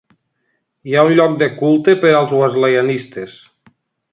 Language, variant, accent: Catalan, Nord-Occidental, nord-occidental